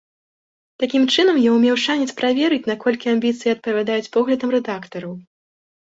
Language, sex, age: Belarusian, female, 19-29